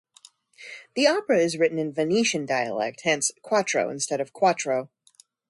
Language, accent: English, United States English